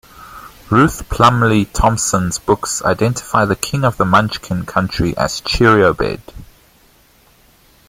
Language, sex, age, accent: English, male, 19-29, Southern African (South Africa, Zimbabwe, Namibia)